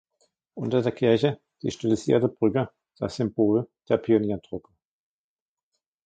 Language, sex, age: German, male, 50-59